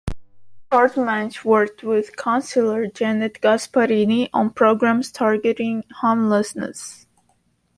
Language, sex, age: English, female, 19-29